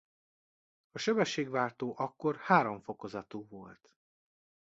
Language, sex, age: Hungarian, male, 40-49